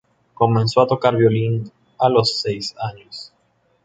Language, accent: Spanish, Caribe: Cuba, Venezuela, Puerto Rico, República Dominicana, Panamá, Colombia caribeña, México caribeño, Costa del golfo de México